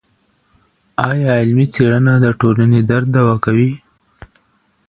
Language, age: Pashto, 30-39